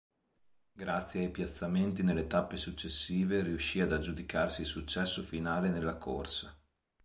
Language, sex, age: Italian, male, 40-49